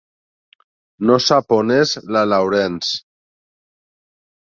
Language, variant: Catalan, Central